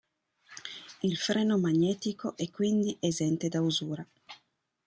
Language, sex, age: Italian, female, 30-39